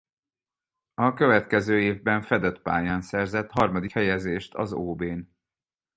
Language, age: Hungarian, 40-49